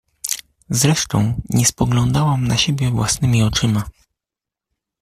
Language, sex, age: Polish, male, 30-39